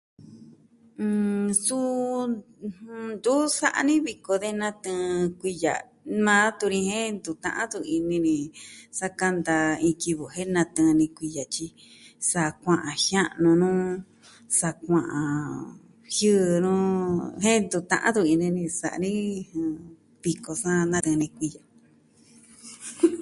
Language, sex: Southwestern Tlaxiaco Mixtec, female